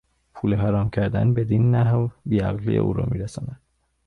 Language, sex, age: Persian, male, 19-29